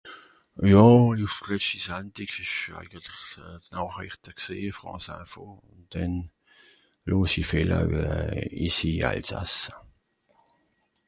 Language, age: Swiss German, 60-69